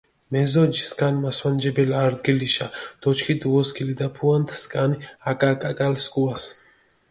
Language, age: Mingrelian, 30-39